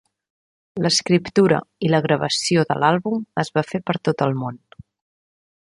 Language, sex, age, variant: Catalan, female, 30-39, Central